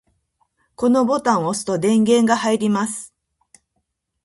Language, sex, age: Japanese, female, 50-59